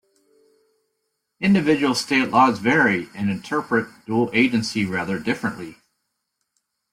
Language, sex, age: English, male, 50-59